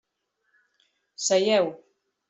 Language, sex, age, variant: Catalan, female, 50-59, Central